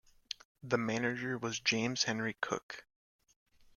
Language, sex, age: English, male, under 19